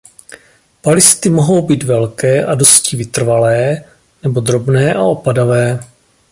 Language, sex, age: Czech, male, 40-49